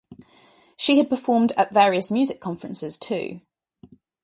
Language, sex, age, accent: English, female, 19-29, England English